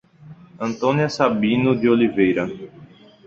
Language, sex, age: Portuguese, male, 19-29